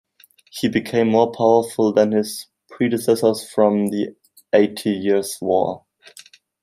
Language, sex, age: English, male, 19-29